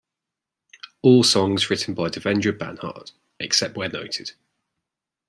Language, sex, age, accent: English, male, 30-39, England English